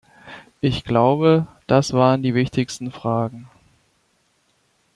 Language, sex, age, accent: German, male, 19-29, Deutschland Deutsch